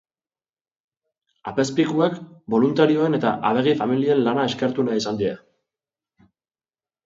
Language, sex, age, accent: Basque, male, 30-39, Mendebalekoa (Araba, Bizkaia, Gipuzkoako mendebaleko herri batzuk)